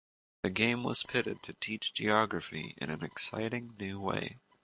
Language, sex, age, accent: English, male, 19-29, Canadian English